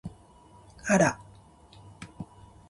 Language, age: Japanese, 40-49